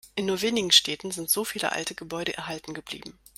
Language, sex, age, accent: German, female, 30-39, Deutschland Deutsch